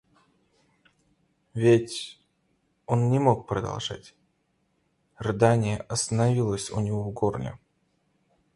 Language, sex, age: Russian, male, 19-29